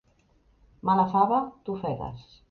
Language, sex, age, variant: Catalan, female, 50-59, Central